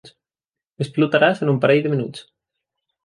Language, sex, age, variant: Catalan, male, 19-29, Central